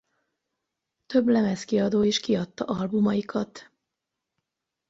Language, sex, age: Hungarian, female, 50-59